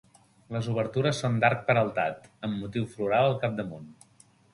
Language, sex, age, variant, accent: Catalan, male, 50-59, Central, central